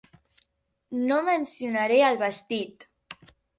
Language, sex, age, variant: Catalan, female, under 19, Central